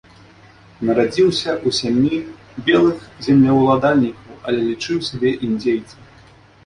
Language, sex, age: Belarusian, male, 19-29